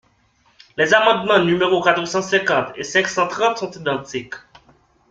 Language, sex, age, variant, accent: French, male, 19-29, Français d'Amérique du Nord, Français du Canada